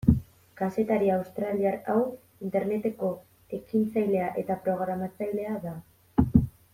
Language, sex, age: Basque, female, 19-29